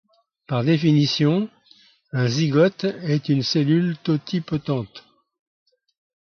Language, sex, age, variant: French, male, 80-89, Français de métropole